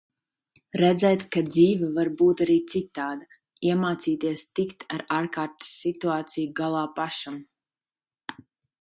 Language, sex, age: Latvian, female, 30-39